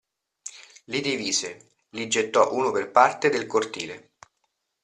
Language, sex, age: Italian, male, 40-49